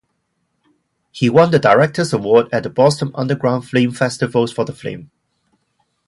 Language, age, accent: English, 30-39, Hong Kong English